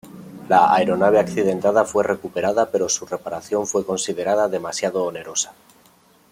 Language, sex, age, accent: Spanish, male, 30-39, España: Norte peninsular (Asturias, Castilla y León, Cantabria, País Vasco, Navarra, Aragón, La Rioja, Guadalajara, Cuenca)